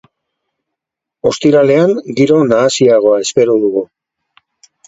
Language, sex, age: Basque, male, 60-69